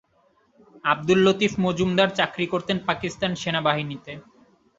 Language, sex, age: Bengali, male, 19-29